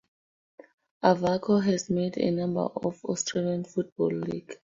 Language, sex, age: English, female, 19-29